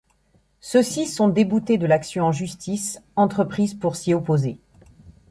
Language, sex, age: French, female, 50-59